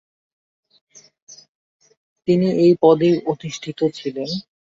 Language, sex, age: Bengali, male, 19-29